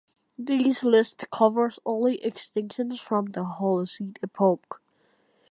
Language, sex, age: English, male, under 19